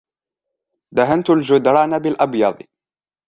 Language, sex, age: Arabic, male, 19-29